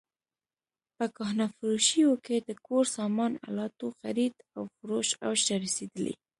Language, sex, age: Pashto, female, 19-29